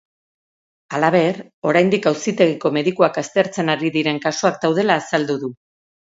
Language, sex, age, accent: Basque, female, 50-59, Erdialdekoa edo Nafarra (Gipuzkoa, Nafarroa)